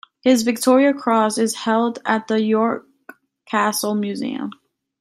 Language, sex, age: English, female, 19-29